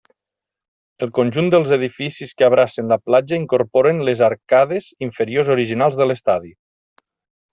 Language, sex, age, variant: Catalan, male, 30-39, Nord-Occidental